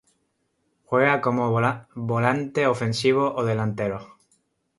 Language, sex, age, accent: Spanish, male, 19-29, España: Islas Canarias